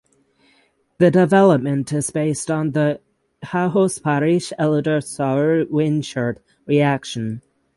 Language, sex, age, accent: English, male, 19-29, United States English; England English